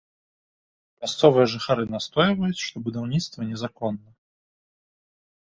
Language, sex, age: Belarusian, male, 19-29